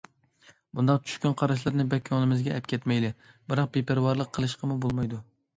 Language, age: Uyghur, 19-29